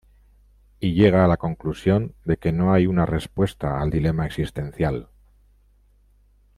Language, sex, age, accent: Spanish, male, 50-59, España: Norte peninsular (Asturias, Castilla y León, Cantabria, País Vasco, Navarra, Aragón, La Rioja, Guadalajara, Cuenca)